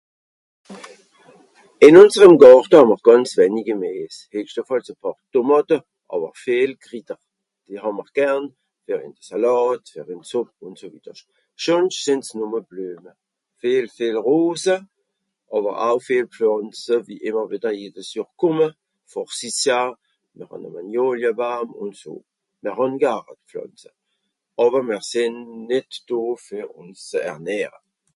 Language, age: Swiss German, 60-69